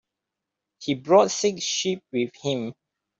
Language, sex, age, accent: English, male, under 19, Malaysian English